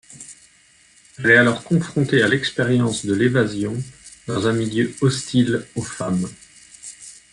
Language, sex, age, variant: French, male, 30-39, Français de métropole